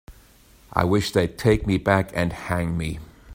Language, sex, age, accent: English, male, 60-69, United States English